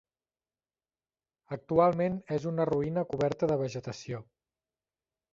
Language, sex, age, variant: Catalan, male, 30-39, Central